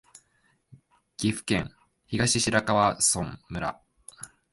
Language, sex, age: Japanese, male, 19-29